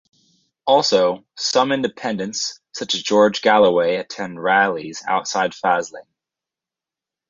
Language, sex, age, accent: English, male, 19-29, United States English